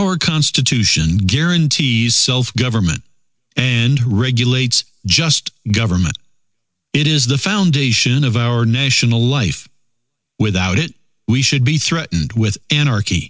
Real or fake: real